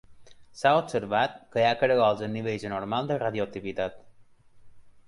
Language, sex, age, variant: Catalan, male, 30-39, Balear